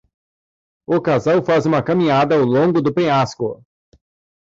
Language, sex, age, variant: Portuguese, male, 30-39, Portuguese (Brasil)